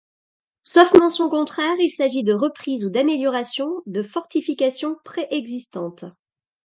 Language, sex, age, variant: French, female, 40-49, Français de métropole